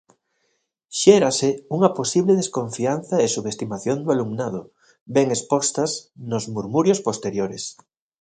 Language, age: Galician, 40-49